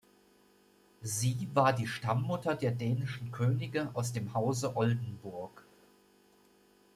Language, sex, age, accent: German, male, 50-59, Deutschland Deutsch